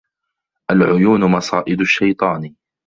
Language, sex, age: Arabic, male, 30-39